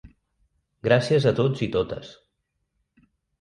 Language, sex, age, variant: Catalan, male, 40-49, Central